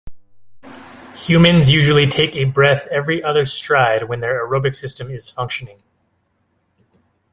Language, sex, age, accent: English, male, 30-39, United States English